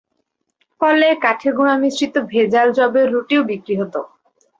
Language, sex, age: Bengali, female, 19-29